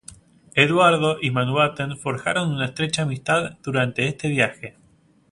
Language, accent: Spanish, Rioplatense: Argentina, Uruguay, este de Bolivia, Paraguay